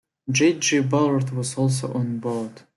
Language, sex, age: English, male, 19-29